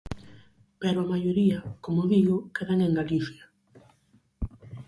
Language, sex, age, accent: Galician, female, under 19, Normativo (estándar)